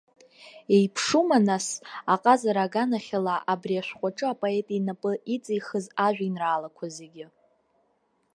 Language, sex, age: Abkhazian, female, 19-29